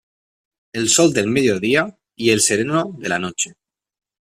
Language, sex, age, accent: Spanish, male, 19-29, España: Norte peninsular (Asturias, Castilla y León, Cantabria, País Vasco, Navarra, Aragón, La Rioja, Guadalajara, Cuenca)